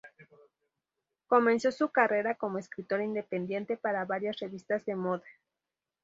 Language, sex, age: Spanish, female, 19-29